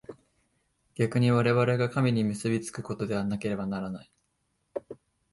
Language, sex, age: Japanese, male, 19-29